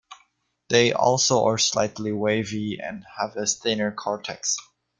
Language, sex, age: English, male, under 19